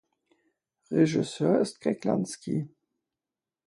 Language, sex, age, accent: German, female, 50-59, Deutschland Deutsch